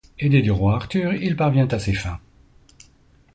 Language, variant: French, Français de métropole